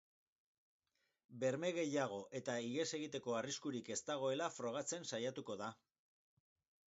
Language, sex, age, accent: Basque, male, 60-69, Mendebalekoa (Araba, Bizkaia, Gipuzkoako mendebaleko herri batzuk)